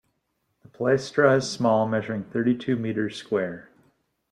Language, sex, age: English, male, 30-39